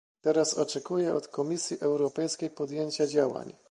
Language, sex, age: Polish, male, 30-39